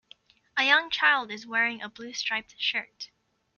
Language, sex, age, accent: English, female, 19-29, United States English